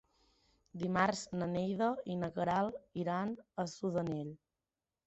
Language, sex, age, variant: Catalan, female, 19-29, Central